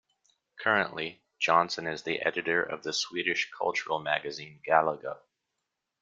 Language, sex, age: English, male, 30-39